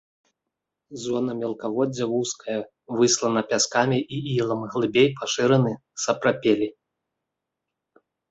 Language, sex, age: Belarusian, male, 30-39